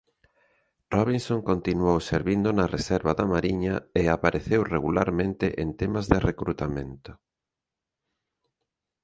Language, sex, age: Galician, male, 40-49